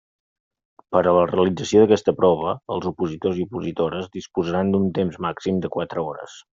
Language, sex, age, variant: Catalan, male, 30-39, Central